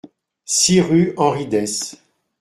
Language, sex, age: French, male, 60-69